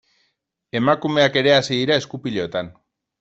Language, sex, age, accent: Basque, male, 30-39, Erdialdekoa edo Nafarra (Gipuzkoa, Nafarroa)